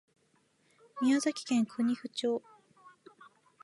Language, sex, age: Japanese, female, 19-29